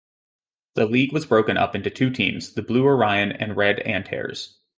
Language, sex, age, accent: English, male, 19-29, United States English